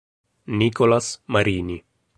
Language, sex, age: Italian, male, 30-39